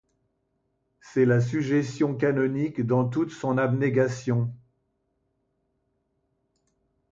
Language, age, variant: French, 70-79, Français de métropole